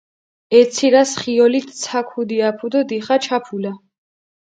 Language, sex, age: Mingrelian, female, 19-29